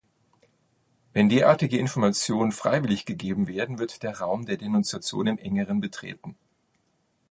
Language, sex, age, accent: German, male, 50-59, Deutschland Deutsch